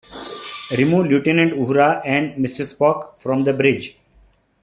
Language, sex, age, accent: English, male, 30-39, India and South Asia (India, Pakistan, Sri Lanka)